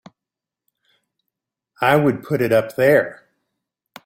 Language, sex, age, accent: English, male, 50-59, United States English